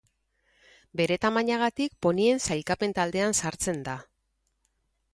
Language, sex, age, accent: Basque, female, 40-49, Mendebalekoa (Araba, Bizkaia, Gipuzkoako mendebaleko herri batzuk)